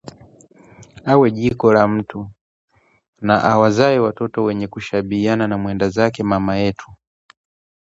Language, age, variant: Swahili, 19-29, Kiswahili cha Bara ya Tanzania